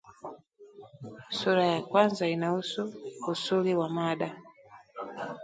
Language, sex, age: Swahili, female, 40-49